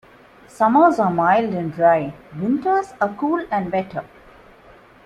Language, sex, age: English, female, 30-39